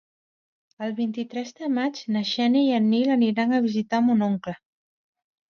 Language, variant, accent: Catalan, Central, central